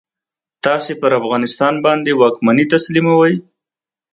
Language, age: Pashto, 30-39